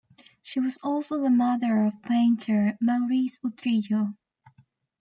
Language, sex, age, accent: English, female, 19-29, Irish English